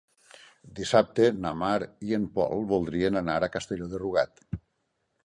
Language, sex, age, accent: Catalan, male, 60-69, valencià